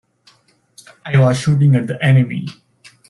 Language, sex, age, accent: English, male, 30-39, India and South Asia (India, Pakistan, Sri Lanka)